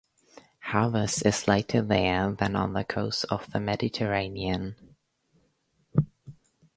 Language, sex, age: English, female, under 19